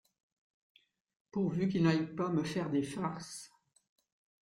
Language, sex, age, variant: French, female, 60-69, Français de métropole